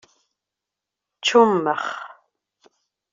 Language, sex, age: Kabyle, female, 30-39